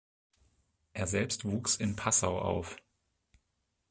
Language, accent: German, Deutschland Deutsch